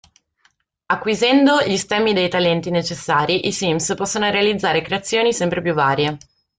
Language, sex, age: Italian, female, 19-29